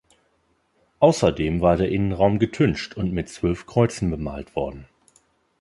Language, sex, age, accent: German, male, 30-39, Deutschland Deutsch